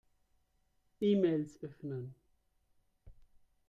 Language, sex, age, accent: German, male, 30-39, Deutschland Deutsch